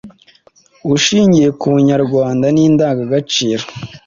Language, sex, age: Kinyarwanda, male, 19-29